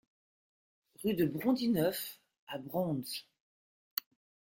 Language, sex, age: French, female, 50-59